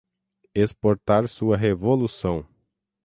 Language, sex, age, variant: Portuguese, male, 30-39, Portuguese (Brasil)